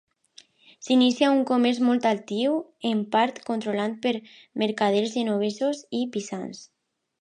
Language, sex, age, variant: Catalan, female, under 19, Alacantí